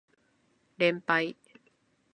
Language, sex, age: Japanese, female, 30-39